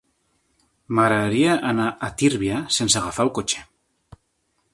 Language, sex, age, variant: Catalan, male, 40-49, Nord-Occidental